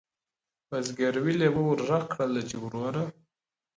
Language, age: Pashto, under 19